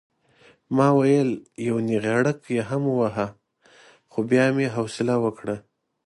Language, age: Pashto, 19-29